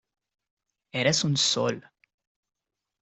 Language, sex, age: Spanish, male, 19-29